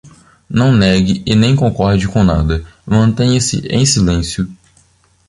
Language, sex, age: Portuguese, male, 19-29